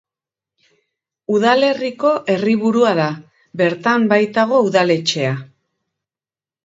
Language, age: Basque, 50-59